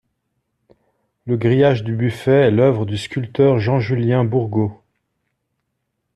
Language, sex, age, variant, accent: French, male, 40-49, Français d'Europe, Français de Suisse